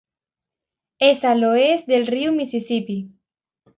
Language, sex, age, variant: Catalan, female, under 19, Alacantí